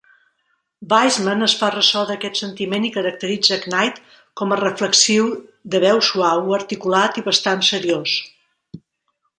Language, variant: Catalan, Central